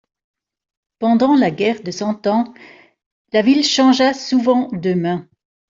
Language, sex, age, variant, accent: French, female, 50-59, Français d'Europe, Français de Suisse